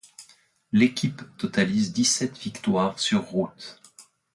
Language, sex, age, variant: French, male, 30-39, Français de métropole